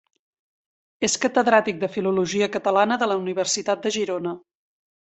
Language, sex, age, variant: Catalan, female, 40-49, Central